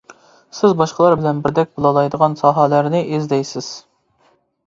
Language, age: Uyghur, 19-29